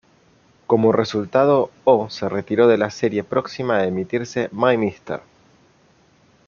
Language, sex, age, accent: Spanish, male, 30-39, Rioplatense: Argentina, Uruguay, este de Bolivia, Paraguay